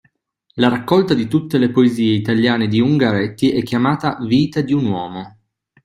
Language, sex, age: Italian, male, 19-29